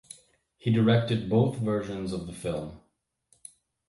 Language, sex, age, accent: English, male, 30-39, United States English